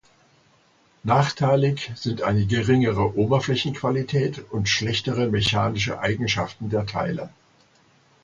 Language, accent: German, Deutschland Deutsch